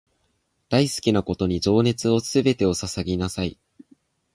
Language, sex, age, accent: Japanese, male, 19-29, 標準語